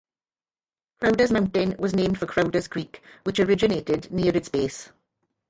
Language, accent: English, Welsh English